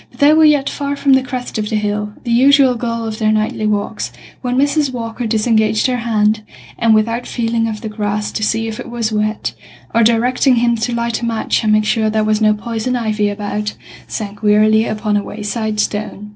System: none